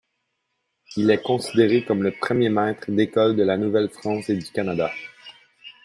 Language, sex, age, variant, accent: French, male, 30-39, Français d'Amérique du Nord, Français du Canada